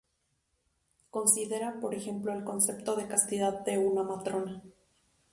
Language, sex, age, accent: Spanish, female, 19-29, México